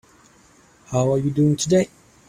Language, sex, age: English, male, 19-29